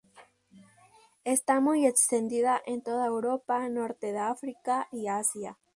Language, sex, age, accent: Spanish, female, under 19, México